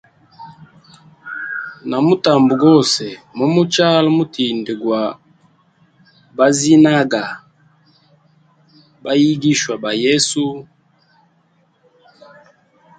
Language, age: Hemba, 19-29